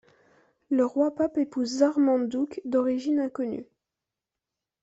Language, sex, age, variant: French, female, 19-29, Français de métropole